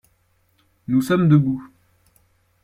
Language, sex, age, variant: French, male, 19-29, Français de métropole